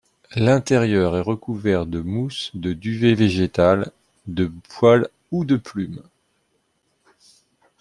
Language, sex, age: French, male, 40-49